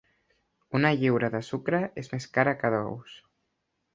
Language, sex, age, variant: Catalan, male, under 19, Central